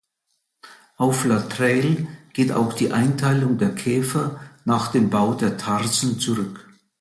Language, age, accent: German, 70-79, Deutschland Deutsch